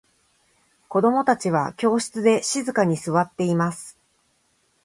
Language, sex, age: Japanese, female, 50-59